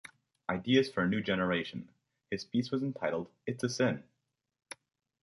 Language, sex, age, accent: English, male, under 19, United States English